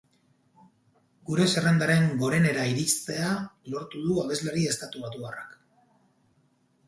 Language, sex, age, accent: Basque, male, 40-49, Mendebalekoa (Araba, Bizkaia, Gipuzkoako mendebaleko herri batzuk)